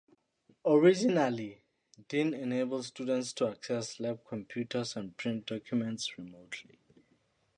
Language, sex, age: English, male, 30-39